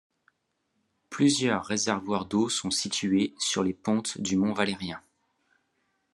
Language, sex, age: French, male, 30-39